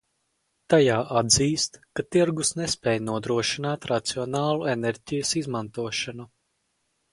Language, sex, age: Latvian, male, under 19